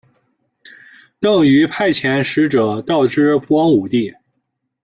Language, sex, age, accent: Chinese, male, 19-29, 出生地：河南省